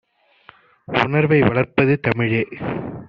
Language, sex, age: Tamil, male, 30-39